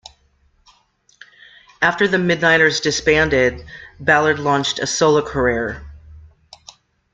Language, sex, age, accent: English, female, 50-59, United States English